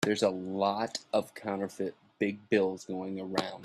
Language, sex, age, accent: English, male, 30-39, United States English